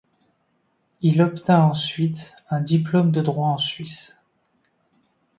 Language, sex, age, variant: French, male, 19-29, Français de métropole